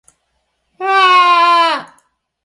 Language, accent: English, England English